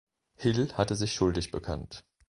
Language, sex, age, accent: German, male, 40-49, Deutschland Deutsch